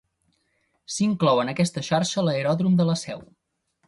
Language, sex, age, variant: Catalan, male, 19-29, Central